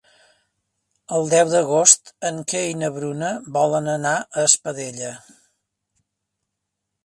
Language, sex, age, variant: Catalan, male, 60-69, Central